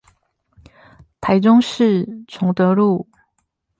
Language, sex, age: Chinese, female, 30-39